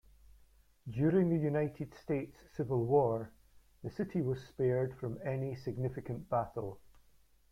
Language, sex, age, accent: English, male, 40-49, Scottish English